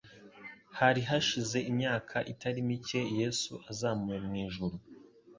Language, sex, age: Kinyarwanda, male, 19-29